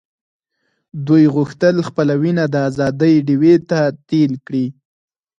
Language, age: Pashto, 19-29